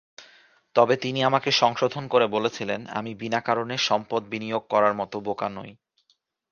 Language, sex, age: Bengali, male, 19-29